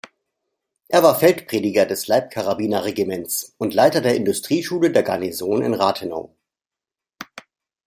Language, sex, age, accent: German, male, 50-59, Deutschland Deutsch